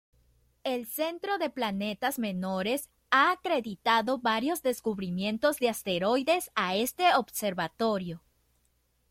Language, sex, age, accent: Spanish, female, under 19, México